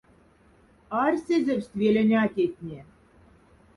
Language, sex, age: Moksha, female, 40-49